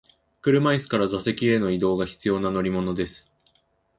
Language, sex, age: Japanese, male, 19-29